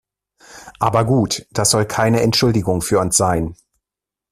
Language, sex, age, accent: German, male, 40-49, Deutschland Deutsch